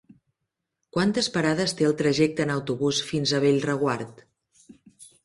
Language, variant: Catalan, Central